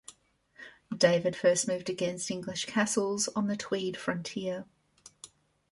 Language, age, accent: English, 50-59, Australian English